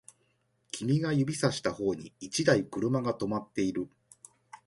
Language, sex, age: Japanese, male, 40-49